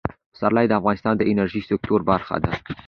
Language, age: Pashto, under 19